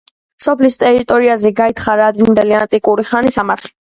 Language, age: Georgian, 30-39